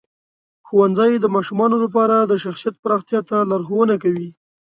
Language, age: Pashto, 19-29